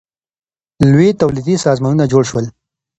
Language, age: Pashto, 19-29